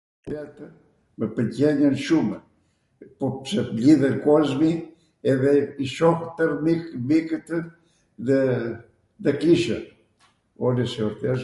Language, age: Arvanitika Albanian, 70-79